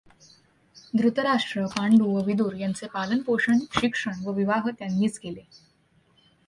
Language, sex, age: Marathi, female, under 19